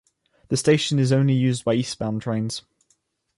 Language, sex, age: English, male, 19-29